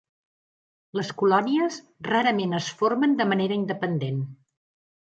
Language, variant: Catalan, Central